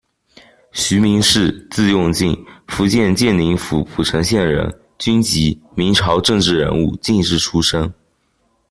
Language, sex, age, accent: Chinese, male, under 19, 出生地：福建省